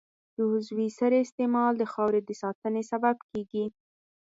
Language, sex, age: Pashto, female, 30-39